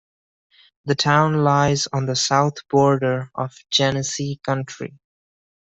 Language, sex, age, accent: English, male, 19-29, India and South Asia (India, Pakistan, Sri Lanka)